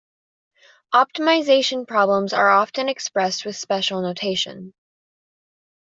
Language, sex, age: English, female, under 19